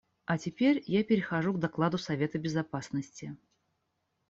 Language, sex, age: Russian, female, 40-49